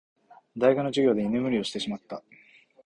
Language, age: Japanese, under 19